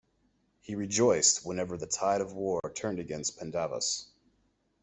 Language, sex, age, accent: English, male, 30-39, United States English